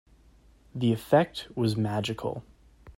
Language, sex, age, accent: English, male, 19-29, United States English